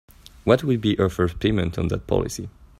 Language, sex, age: English, male, 19-29